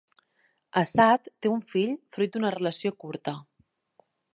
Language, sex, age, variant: Catalan, female, 30-39, Nord-Occidental